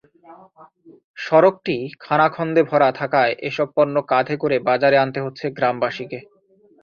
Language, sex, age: Bengali, male, 19-29